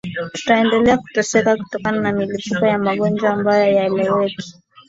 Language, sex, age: Swahili, female, 19-29